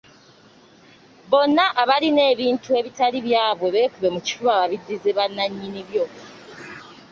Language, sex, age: Ganda, female, 19-29